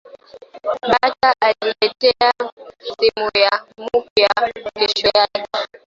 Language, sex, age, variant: Swahili, female, 19-29, Kiswahili cha Bara ya Kenya